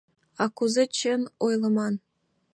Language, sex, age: Mari, female, 19-29